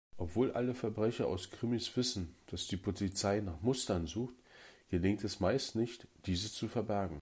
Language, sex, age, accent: German, male, 50-59, Deutschland Deutsch